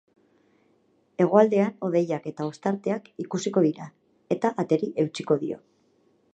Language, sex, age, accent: Basque, female, 40-49, Erdialdekoa edo Nafarra (Gipuzkoa, Nafarroa)